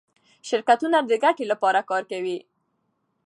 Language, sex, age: Pashto, female, under 19